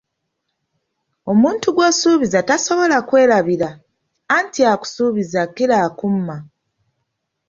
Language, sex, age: Ganda, female, 30-39